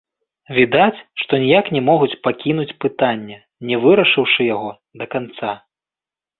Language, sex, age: Belarusian, male, 30-39